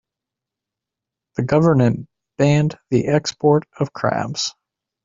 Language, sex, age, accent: English, male, 19-29, United States English